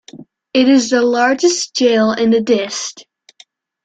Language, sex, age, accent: English, female, under 19, United States English